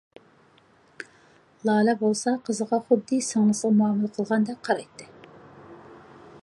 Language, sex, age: Uyghur, female, under 19